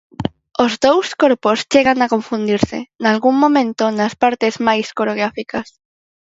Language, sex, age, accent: Galician, female, under 19, Normativo (estándar)